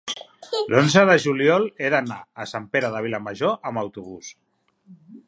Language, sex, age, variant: Catalan, male, 40-49, Central